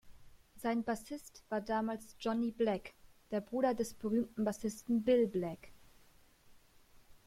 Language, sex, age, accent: German, female, 19-29, Deutschland Deutsch